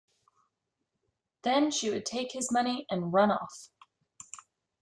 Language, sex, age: English, female, 19-29